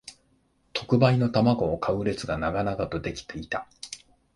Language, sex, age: Japanese, male, 50-59